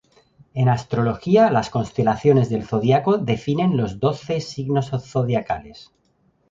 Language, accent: Spanish, España: Centro-Sur peninsular (Madrid, Toledo, Castilla-La Mancha)